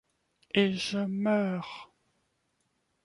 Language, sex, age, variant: French, male, 19-29, Français de métropole